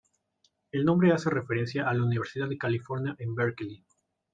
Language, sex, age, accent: Spanish, male, 19-29, México